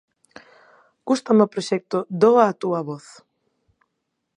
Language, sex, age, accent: Galician, female, 19-29, Neofalante